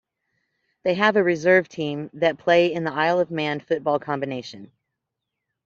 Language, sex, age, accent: English, female, 50-59, United States English